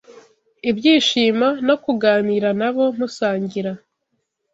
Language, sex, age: Kinyarwanda, female, 19-29